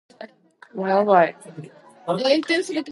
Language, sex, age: English, female, 19-29